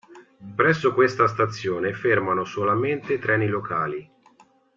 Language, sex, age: Italian, male, 40-49